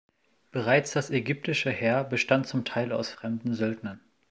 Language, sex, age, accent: German, male, 19-29, Deutschland Deutsch